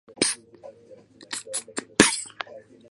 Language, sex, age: English, male, 19-29